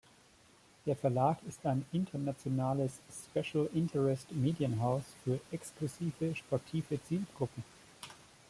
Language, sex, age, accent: German, male, 30-39, Deutschland Deutsch